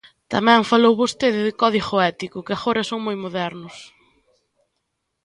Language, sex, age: Galician, female, 19-29